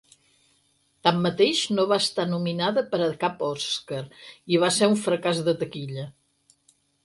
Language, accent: Catalan, Empordanès